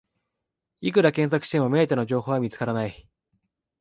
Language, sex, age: Japanese, male, 19-29